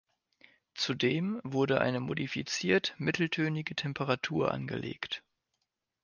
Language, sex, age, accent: German, male, 19-29, Deutschland Deutsch